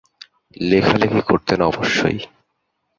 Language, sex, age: Bengali, male, 19-29